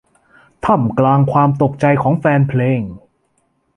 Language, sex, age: Thai, male, 19-29